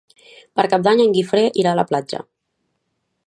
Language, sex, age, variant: Catalan, female, 19-29, Central